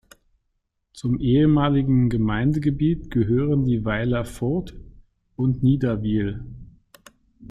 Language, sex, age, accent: German, male, 50-59, Deutschland Deutsch